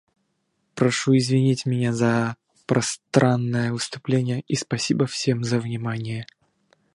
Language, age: Russian, 19-29